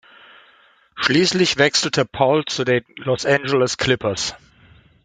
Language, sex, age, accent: German, male, 30-39, Deutschland Deutsch